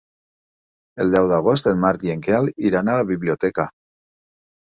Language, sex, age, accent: Catalan, male, 50-59, valencià